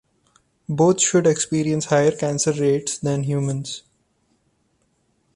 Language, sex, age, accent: English, male, 19-29, India and South Asia (India, Pakistan, Sri Lanka)